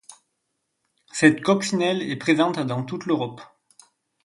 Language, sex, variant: French, male, Français de métropole